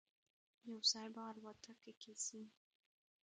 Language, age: Pashto, under 19